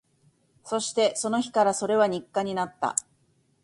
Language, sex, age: Japanese, female, 40-49